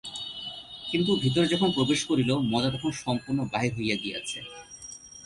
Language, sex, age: Bengali, male, 30-39